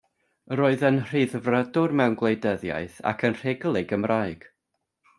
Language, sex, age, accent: Welsh, male, 30-39, Y Deyrnas Unedig Cymraeg